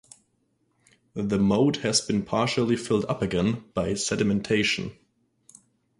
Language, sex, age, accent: English, male, 19-29, German English